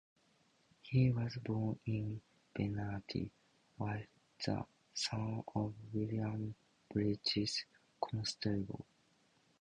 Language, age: English, 19-29